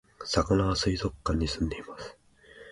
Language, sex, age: Japanese, male, 19-29